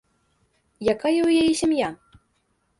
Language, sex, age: Belarusian, female, under 19